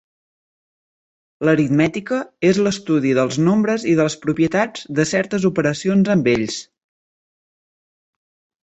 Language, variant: Catalan, Central